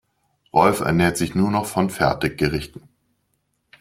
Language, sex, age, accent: German, male, 40-49, Deutschland Deutsch